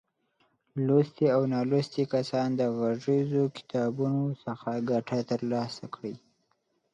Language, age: Pashto, 19-29